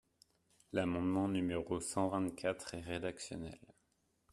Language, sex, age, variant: French, male, 30-39, Français de métropole